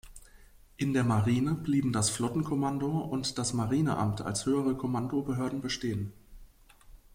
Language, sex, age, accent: German, male, 19-29, Deutschland Deutsch